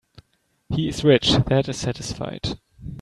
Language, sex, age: English, male, 19-29